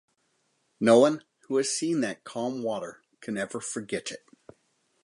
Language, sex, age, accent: English, male, 50-59, United States English